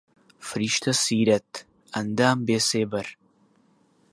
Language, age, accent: Central Kurdish, under 19, سۆرانی